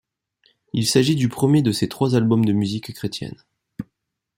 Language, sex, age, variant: French, male, 30-39, Français de métropole